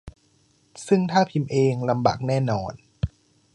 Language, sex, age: Thai, male, 19-29